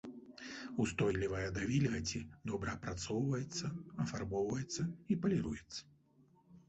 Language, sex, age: Belarusian, male, 50-59